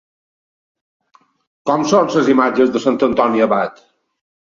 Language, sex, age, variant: Catalan, male, 60-69, Balear